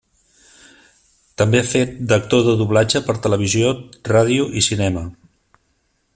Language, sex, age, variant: Catalan, male, 50-59, Central